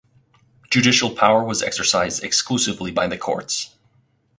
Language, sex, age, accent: English, male, 30-39, United States English